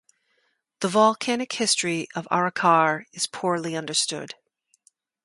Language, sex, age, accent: English, female, 50-59, United States English